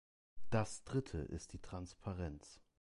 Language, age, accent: German, under 19, Deutschland Deutsch